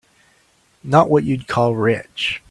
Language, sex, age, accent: English, male, 40-49, United States English